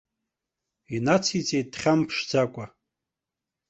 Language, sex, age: Abkhazian, male, 30-39